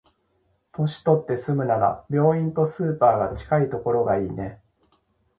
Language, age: Japanese, 40-49